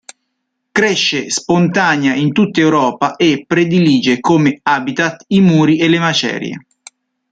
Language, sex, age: Italian, male, 30-39